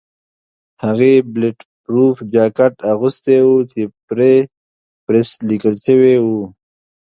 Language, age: Pashto, 30-39